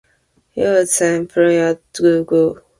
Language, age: English, 19-29